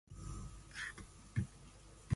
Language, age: English, 19-29